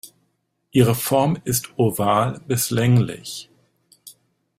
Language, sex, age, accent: German, male, 50-59, Deutschland Deutsch